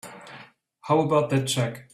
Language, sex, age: English, male, 19-29